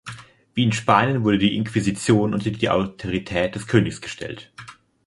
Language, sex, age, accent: German, male, 19-29, Deutschland Deutsch